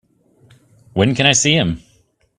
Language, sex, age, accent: English, male, 30-39, United States English